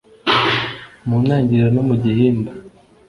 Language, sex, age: Kinyarwanda, male, 19-29